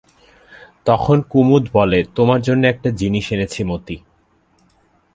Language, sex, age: Bengali, male, 19-29